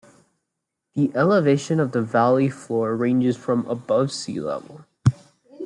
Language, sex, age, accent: English, male, 19-29, United States English